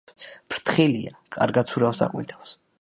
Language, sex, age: Georgian, male, under 19